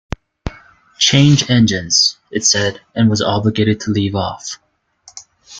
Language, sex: English, male